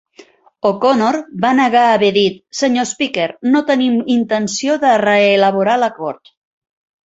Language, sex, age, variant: Catalan, female, 40-49, Central